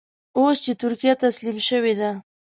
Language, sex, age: Pashto, female, 19-29